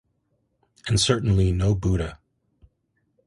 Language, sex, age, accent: English, male, 40-49, United States English